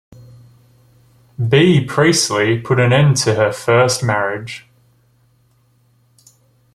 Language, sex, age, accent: English, male, 19-29, Australian English